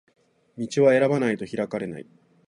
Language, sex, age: Japanese, male, 19-29